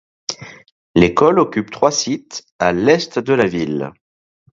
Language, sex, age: French, male, 40-49